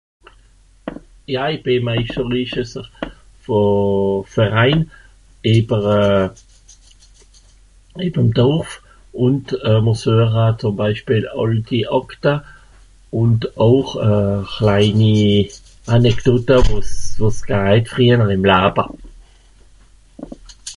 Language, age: Swiss German, 50-59